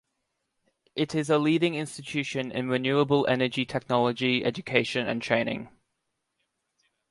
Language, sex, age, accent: English, male, under 19, Australian English